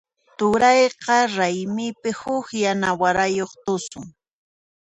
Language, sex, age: Puno Quechua, female, 40-49